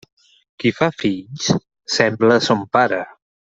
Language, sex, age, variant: Catalan, male, 50-59, Central